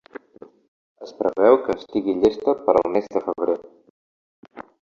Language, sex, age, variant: Catalan, male, 50-59, Central